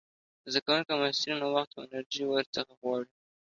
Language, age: Pashto, 19-29